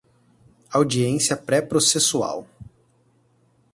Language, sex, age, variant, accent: Portuguese, male, 19-29, Portuguese (Brasil), Paulista